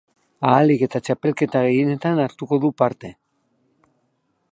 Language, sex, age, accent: Basque, male, 50-59, Mendebalekoa (Araba, Bizkaia, Gipuzkoako mendebaleko herri batzuk)